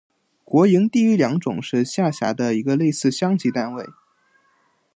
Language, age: Chinese, under 19